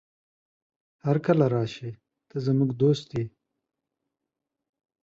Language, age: Pashto, 30-39